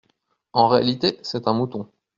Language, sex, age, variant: French, male, 30-39, Français de métropole